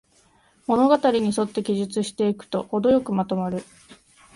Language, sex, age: Japanese, female, 19-29